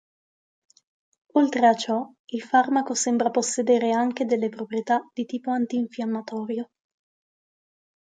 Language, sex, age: Italian, female, 19-29